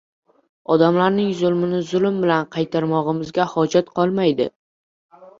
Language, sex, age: Uzbek, male, under 19